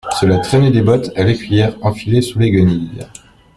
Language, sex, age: French, male, 30-39